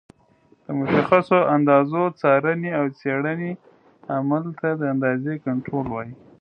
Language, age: Pashto, 30-39